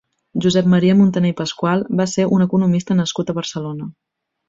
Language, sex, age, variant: Catalan, female, 19-29, Central